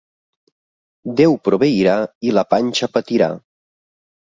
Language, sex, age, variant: Catalan, male, 30-39, Nord-Occidental